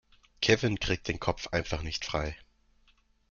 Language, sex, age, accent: German, male, 19-29, Deutschland Deutsch